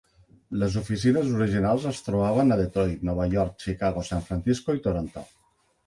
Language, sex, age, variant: Catalan, male, 50-59, Central